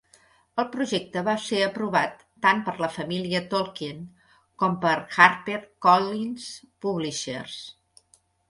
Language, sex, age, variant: Catalan, female, 60-69, Central